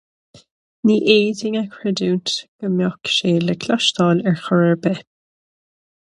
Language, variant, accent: Irish, Gaeilge na Mumhan, Cainteoir líofa, ní ó dhúchas